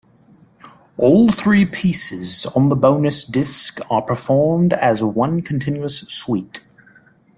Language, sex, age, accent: English, male, 19-29, United States English